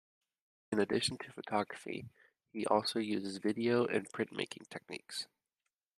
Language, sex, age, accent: English, male, 19-29, United States English